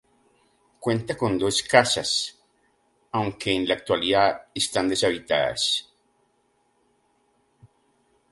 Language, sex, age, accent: Spanish, male, 50-59, Andino-Pacífico: Colombia, Perú, Ecuador, oeste de Bolivia y Venezuela andina